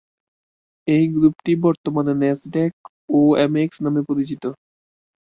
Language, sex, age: Bengali, male, 19-29